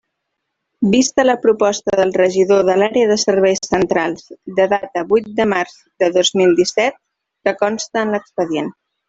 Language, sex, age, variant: Catalan, female, 19-29, Central